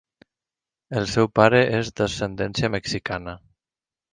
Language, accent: Catalan, central; valencià